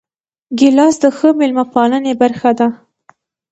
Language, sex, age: Pashto, female, under 19